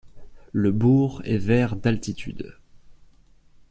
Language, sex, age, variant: French, male, under 19, Français de métropole